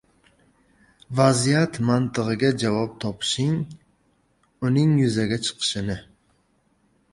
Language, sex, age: Uzbek, male, 19-29